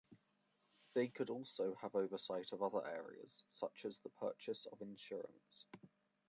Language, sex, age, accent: English, male, 19-29, England English